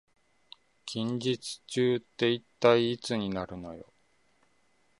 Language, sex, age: Japanese, male, 30-39